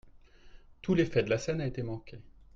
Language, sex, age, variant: French, male, 30-39, Français de métropole